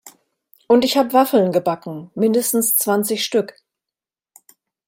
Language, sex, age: German, female, 50-59